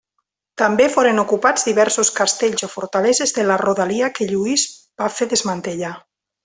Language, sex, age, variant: Catalan, female, 30-39, Nord-Occidental